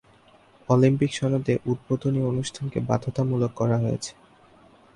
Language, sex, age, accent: Bengali, male, under 19, Native